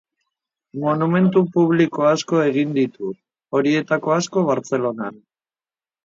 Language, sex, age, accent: Basque, female, 50-59, Mendebalekoa (Araba, Bizkaia, Gipuzkoako mendebaleko herri batzuk)